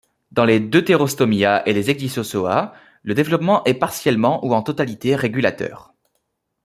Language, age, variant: French, 19-29, Français de métropole